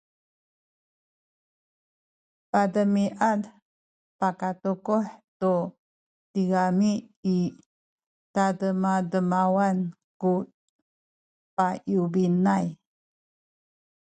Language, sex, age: Sakizaya, female, 70-79